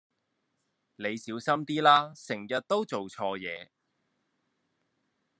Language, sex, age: Cantonese, male, 19-29